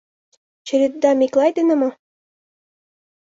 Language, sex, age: Mari, female, 19-29